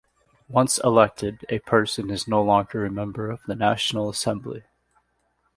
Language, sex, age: English, male, 19-29